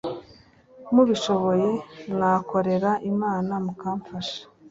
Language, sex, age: Kinyarwanda, female, 19-29